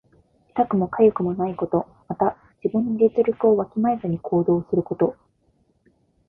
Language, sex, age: Japanese, female, under 19